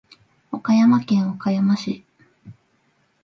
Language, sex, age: Japanese, female, 19-29